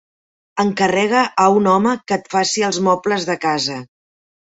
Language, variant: Catalan, Central